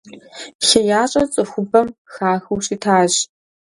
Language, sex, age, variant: Kabardian, female, under 19, Адыгэбзэ (Къэбэрдей, Кирил, псоми зэдай)